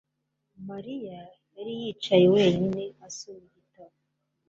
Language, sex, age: Kinyarwanda, female, 19-29